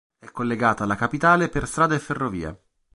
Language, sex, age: Italian, male, 30-39